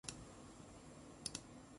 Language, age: Chinese, 19-29